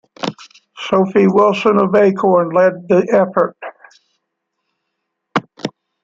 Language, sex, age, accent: English, male, 70-79, United States English